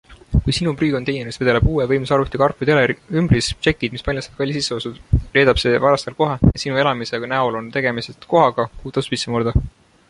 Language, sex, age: Estonian, male, 19-29